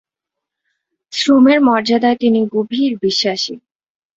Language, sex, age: Bengali, female, 19-29